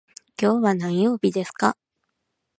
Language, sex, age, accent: Japanese, female, 19-29, 関西